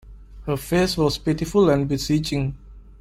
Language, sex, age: English, male, 30-39